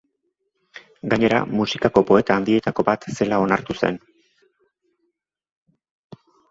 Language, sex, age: Basque, male, 50-59